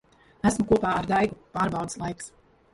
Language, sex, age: Latvian, female, 30-39